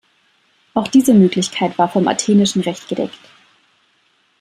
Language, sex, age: German, female, 30-39